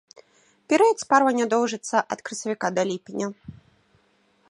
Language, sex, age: Belarusian, female, 19-29